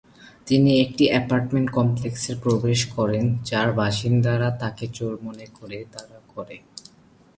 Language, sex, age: Bengali, male, under 19